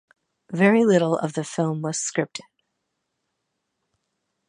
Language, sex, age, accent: English, female, 50-59, United States English